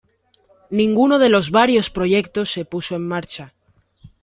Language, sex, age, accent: Spanish, female, 19-29, España: Centro-Sur peninsular (Madrid, Toledo, Castilla-La Mancha)